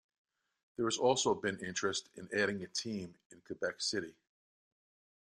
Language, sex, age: English, male, 60-69